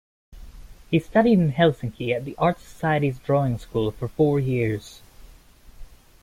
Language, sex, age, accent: English, male, 19-29, United States English